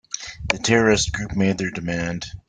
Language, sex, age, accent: English, male, 50-59, Canadian English